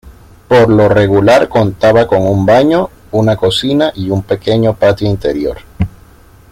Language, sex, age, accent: Spanish, male, 19-29, Caribe: Cuba, Venezuela, Puerto Rico, República Dominicana, Panamá, Colombia caribeña, México caribeño, Costa del golfo de México